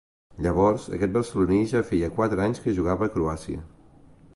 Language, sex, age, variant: Catalan, male, 30-39, Central